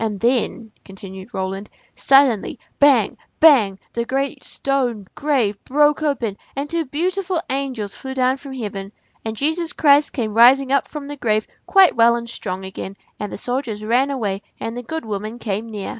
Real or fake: real